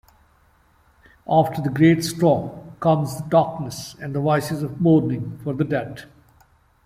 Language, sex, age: English, male, 50-59